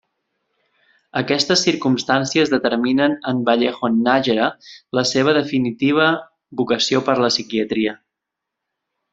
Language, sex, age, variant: Catalan, male, 19-29, Central